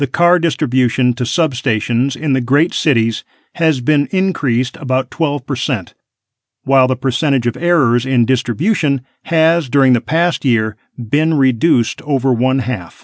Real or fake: real